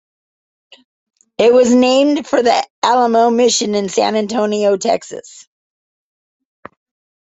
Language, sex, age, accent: English, male, 50-59, United States English